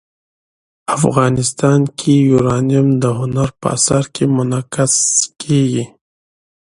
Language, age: Pashto, 30-39